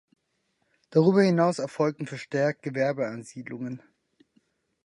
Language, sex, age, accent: German, male, 19-29, Deutschland Deutsch